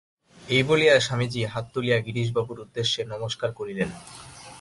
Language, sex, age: Bengali, male, 19-29